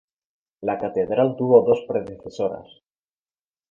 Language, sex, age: Spanish, male, 19-29